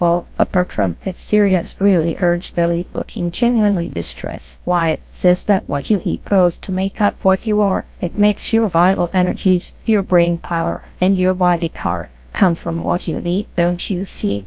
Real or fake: fake